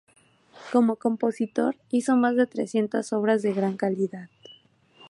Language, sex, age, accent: Spanish, female, 19-29, México